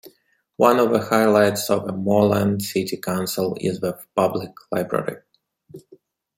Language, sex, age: English, male, 30-39